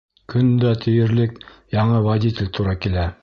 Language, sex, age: Bashkir, male, 60-69